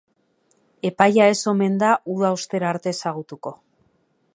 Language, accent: Basque, Mendebalekoa (Araba, Bizkaia, Gipuzkoako mendebaleko herri batzuk)